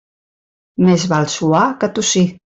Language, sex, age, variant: Catalan, female, 40-49, Central